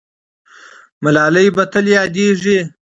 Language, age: Pashto, 30-39